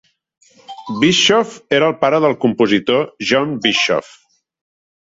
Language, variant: Catalan, Central